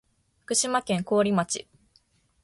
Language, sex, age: Japanese, female, 19-29